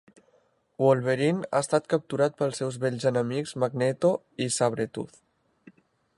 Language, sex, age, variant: Catalan, male, 19-29, Central